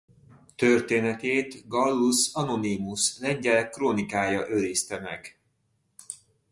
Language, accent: Hungarian, budapesti